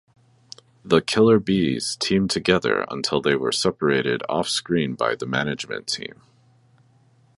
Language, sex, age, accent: English, male, 30-39, United States English